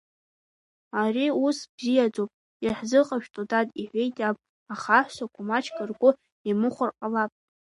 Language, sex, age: Abkhazian, female, 19-29